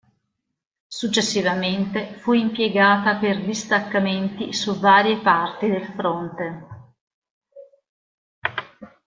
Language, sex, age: Italian, female, 50-59